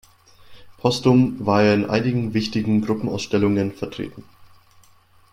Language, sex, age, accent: German, male, 19-29, Deutschland Deutsch